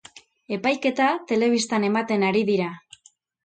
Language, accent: Basque, Erdialdekoa edo Nafarra (Gipuzkoa, Nafarroa)